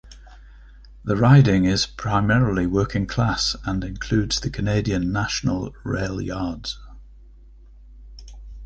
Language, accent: English, England English